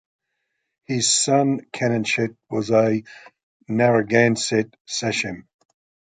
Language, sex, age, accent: English, male, 60-69, Australian English